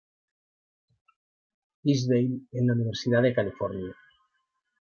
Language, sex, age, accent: Spanish, male, 50-59, España: Norte peninsular (Asturias, Castilla y León, Cantabria, País Vasco, Navarra, Aragón, La Rioja, Guadalajara, Cuenca)